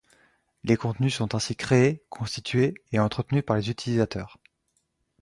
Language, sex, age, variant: French, male, 19-29, Français de métropole